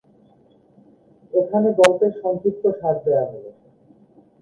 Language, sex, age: Bengali, male, 19-29